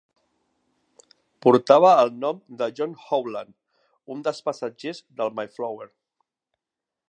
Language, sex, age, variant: Catalan, male, 40-49, Central